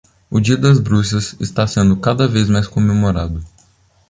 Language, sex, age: Portuguese, male, 19-29